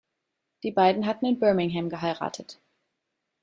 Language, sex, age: German, female, 30-39